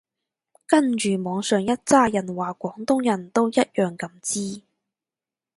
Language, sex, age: Cantonese, female, 19-29